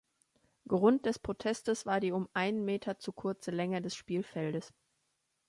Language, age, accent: German, 30-39, Deutschland Deutsch